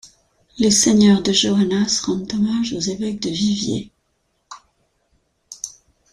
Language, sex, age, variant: French, female, 50-59, Français de métropole